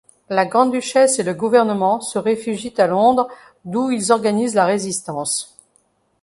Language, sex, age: French, female, 50-59